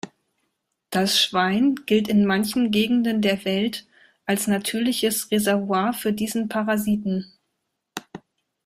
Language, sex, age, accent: German, female, 40-49, Deutschland Deutsch